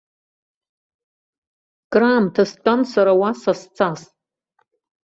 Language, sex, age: Abkhazian, female, 60-69